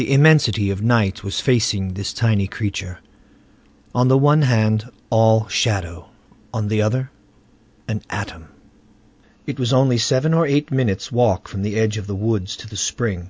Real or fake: real